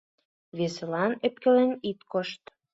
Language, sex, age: Mari, female, under 19